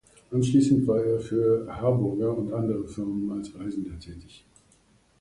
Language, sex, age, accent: German, male, 50-59, Deutschland Deutsch